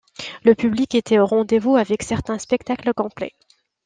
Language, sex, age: French, female, 19-29